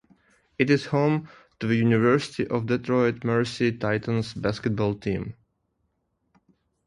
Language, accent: English, Russian; Slavic